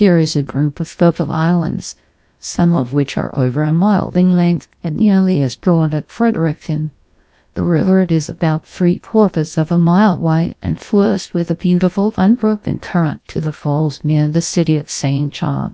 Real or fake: fake